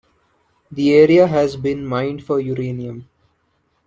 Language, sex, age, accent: English, male, 19-29, India and South Asia (India, Pakistan, Sri Lanka)